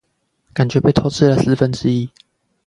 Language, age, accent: Chinese, 19-29, 出生地：彰化縣